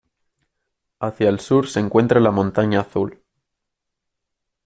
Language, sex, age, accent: Spanish, male, 19-29, España: Centro-Sur peninsular (Madrid, Toledo, Castilla-La Mancha)